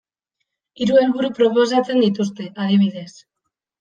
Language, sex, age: Basque, female, 19-29